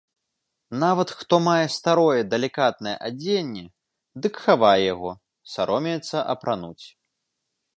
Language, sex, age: Belarusian, male, 19-29